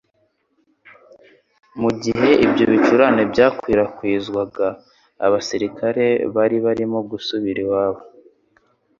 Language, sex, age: Kinyarwanda, male, 19-29